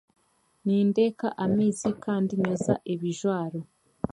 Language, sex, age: Chiga, female, 19-29